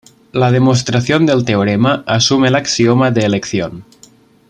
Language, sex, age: Spanish, male, 19-29